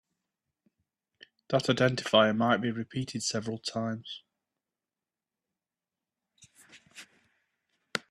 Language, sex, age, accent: English, male, 19-29, England English